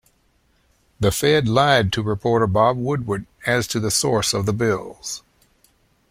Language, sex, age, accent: English, male, 60-69, United States English